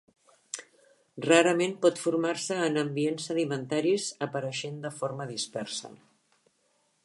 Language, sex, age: Catalan, female, 60-69